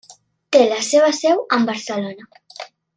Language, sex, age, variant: Catalan, female, under 19, Central